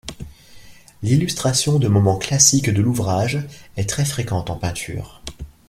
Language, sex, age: French, male, 40-49